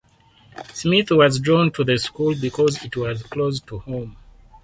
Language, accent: English, Southern African (South Africa, Zimbabwe, Namibia)